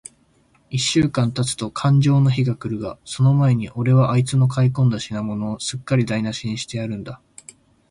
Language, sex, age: Japanese, male, 19-29